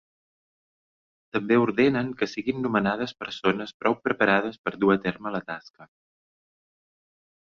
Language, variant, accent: Catalan, Balear, menorquí